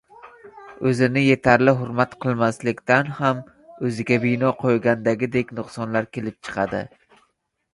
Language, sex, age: Uzbek, male, 30-39